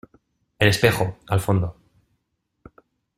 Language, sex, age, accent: Spanish, male, 19-29, España: Centro-Sur peninsular (Madrid, Toledo, Castilla-La Mancha)